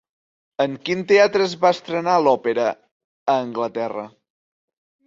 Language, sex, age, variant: Catalan, male, 40-49, Central